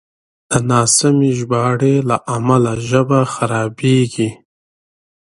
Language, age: Pashto, 30-39